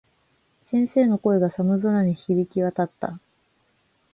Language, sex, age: Japanese, female, 19-29